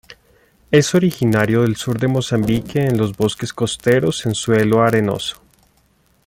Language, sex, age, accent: Spanish, male, 30-39, Andino-Pacífico: Colombia, Perú, Ecuador, oeste de Bolivia y Venezuela andina